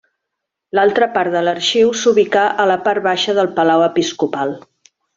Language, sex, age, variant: Catalan, female, 50-59, Central